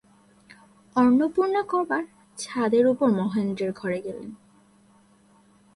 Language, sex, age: Bengali, female, 19-29